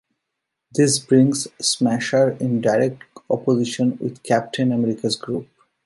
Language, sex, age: English, male, 40-49